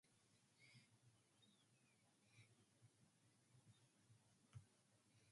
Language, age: English, 19-29